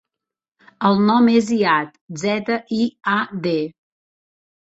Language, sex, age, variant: Catalan, female, 40-49, Central